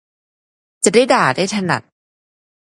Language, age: Thai, 19-29